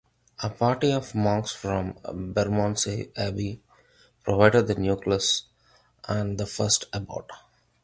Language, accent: English, India and South Asia (India, Pakistan, Sri Lanka)